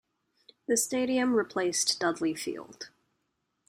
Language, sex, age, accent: English, female, 19-29, Canadian English